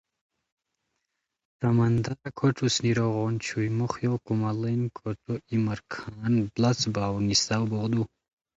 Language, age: Khowar, 19-29